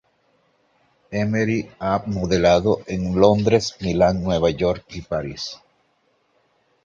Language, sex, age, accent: Spanish, male, 40-49, Caribe: Cuba, Venezuela, Puerto Rico, República Dominicana, Panamá, Colombia caribeña, México caribeño, Costa del golfo de México